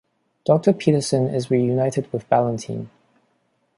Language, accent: English, Hong Kong English